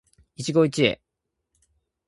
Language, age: Japanese, 19-29